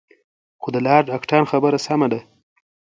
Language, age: Pashto, under 19